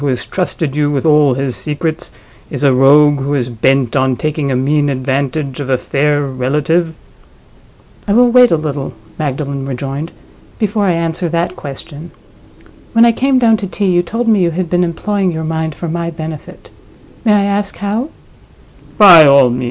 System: none